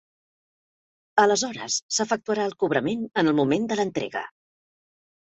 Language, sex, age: Catalan, female, 50-59